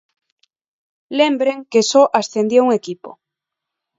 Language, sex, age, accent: Galician, female, 19-29, Neofalante